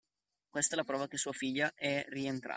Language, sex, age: Italian, male, 19-29